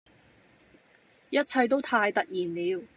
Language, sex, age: Cantonese, female, 19-29